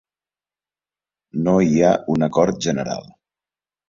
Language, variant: Catalan, Central